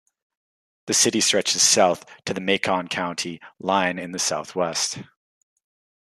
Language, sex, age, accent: English, male, 19-29, Canadian English